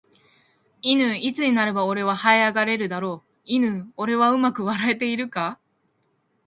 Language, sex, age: Japanese, female, 19-29